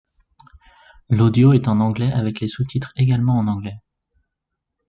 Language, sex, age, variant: French, male, 19-29, Français de métropole